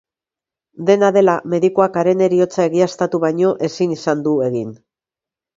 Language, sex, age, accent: Basque, female, 40-49, Mendebalekoa (Araba, Bizkaia, Gipuzkoako mendebaleko herri batzuk)